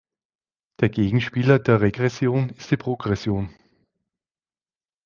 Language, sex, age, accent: German, male, 40-49, Österreichisches Deutsch